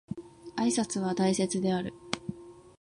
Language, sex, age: Japanese, female, 19-29